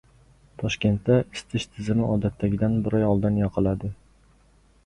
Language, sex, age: Uzbek, male, 19-29